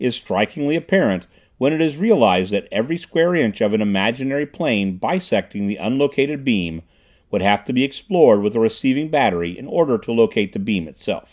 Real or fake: real